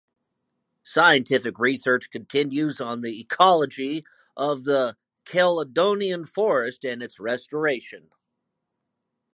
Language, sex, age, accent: English, male, 40-49, United States English